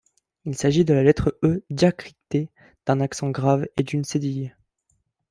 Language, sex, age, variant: French, male, 19-29, Français de métropole